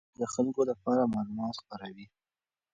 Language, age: Pashto, 19-29